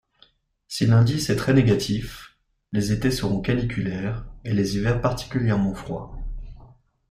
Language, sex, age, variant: French, male, 30-39, Français de métropole